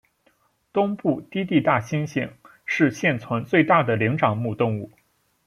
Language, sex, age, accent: Chinese, male, 19-29, 出生地：山东省